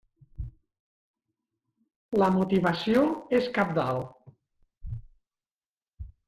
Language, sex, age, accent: Catalan, male, 50-59, valencià